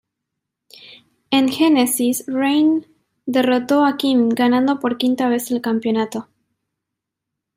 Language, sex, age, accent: Spanish, female, 19-29, Rioplatense: Argentina, Uruguay, este de Bolivia, Paraguay